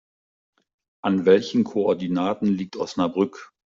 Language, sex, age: German, male, 50-59